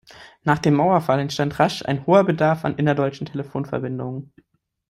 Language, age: German, 19-29